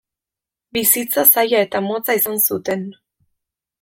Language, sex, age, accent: Basque, female, 19-29, Mendebalekoa (Araba, Bizkaia, Gipuzkoako mendebaleko herri batzuk)